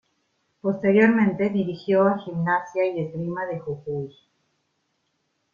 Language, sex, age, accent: Spanish, female, 40-49, México